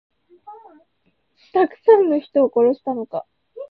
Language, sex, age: Japanese, female, 19-29